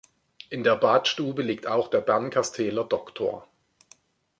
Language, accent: German, Deutschland Deutsch